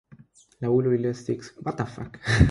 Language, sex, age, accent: Spanish, male, under 19, Andino-Pacífico: Colombia, Perú, Ecuador, oeste de Bolivia y Venezuela andina; Rioplatense: Argentina, Uruguay, este de Bolivia, Paraguay